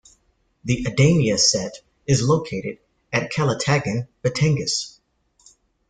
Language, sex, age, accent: English, male, 40-49, United States English